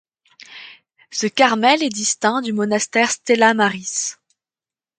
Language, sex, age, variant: French, female, under 19, Français de métropole